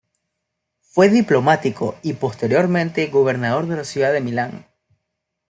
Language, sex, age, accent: Spanish, male, 19-29, Caribe: Cuba, Venezuela, Puerto Rico, República Dominicana, Panamá, Colombia caribeña, México caribeño, Costa del golfo de México